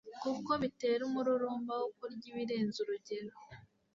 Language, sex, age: Kinyarwanda, female, 19-29